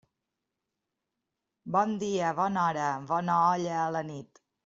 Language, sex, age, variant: Catalan, female, 40-49, Central